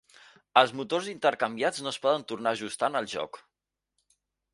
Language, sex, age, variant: Catalan, male, 40-49, Central